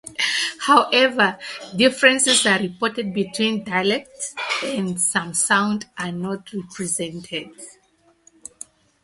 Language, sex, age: English, female, 30-39